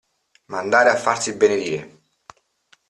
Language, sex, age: Italian, male, 40-49